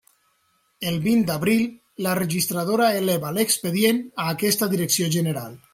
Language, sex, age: Catalan, male, 50-59